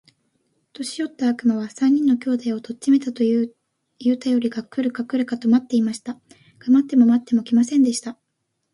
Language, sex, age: Japanese, female, under 19